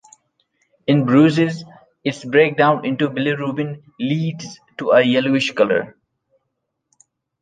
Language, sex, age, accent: English, male, 19-29, India and South Asia (India, Pakistan, Sri Lanka)